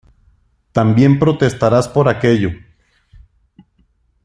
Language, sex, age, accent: Spanish, male, 40-49, México